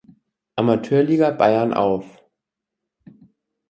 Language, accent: German, Deutschland Deutsch